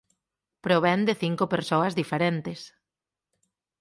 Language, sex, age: Galician, female, 30-39